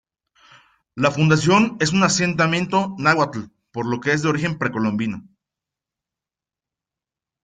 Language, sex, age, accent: Spanish, male, 40-49, México